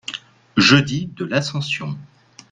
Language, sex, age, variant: French, male, 19-29, Français de métropole